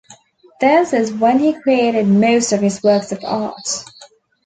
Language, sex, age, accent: English, female, 19-29, Australian English